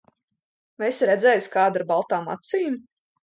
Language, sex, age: Latvian, female, under 19